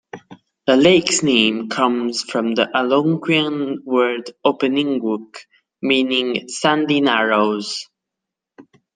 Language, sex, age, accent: English, male, under 19, United States English